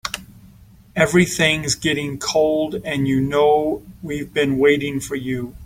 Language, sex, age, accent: English, male, 50-59, United States English